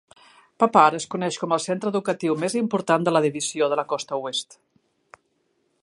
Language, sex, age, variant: Catalan, female, 50-59, Central